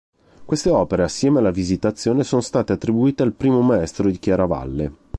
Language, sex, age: Italian, male, 30-39